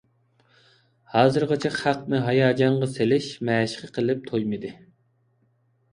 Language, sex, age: Uyghur, male, 19-29